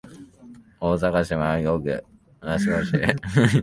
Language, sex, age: Japanese, male, 19-29